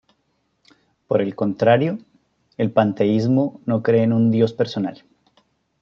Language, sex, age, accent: Spanish, male, 30-39, Andino-Pacífico: Colombia, Perú, Ecuador, oeste de Bolivia y Venezuela andina